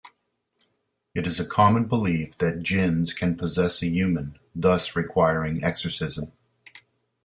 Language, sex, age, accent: English, male, 60-69, United States English